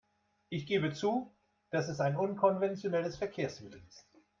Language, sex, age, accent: German, male, 60-69, Deutschland Deutsch